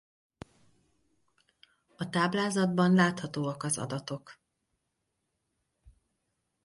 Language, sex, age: Hungarian, female, 40-49